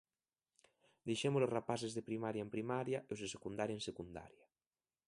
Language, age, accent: Galician, 19-29, Atlántico (seseo e gheada)